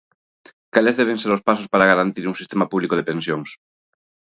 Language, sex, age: Galician, male, 30-39